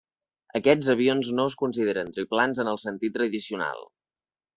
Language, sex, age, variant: Catalan, male, under 19, Central